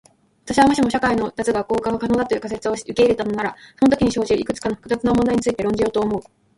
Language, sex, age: Japanese, female, 19-29